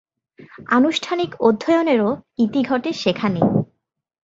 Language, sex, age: Bengali, female, 19-29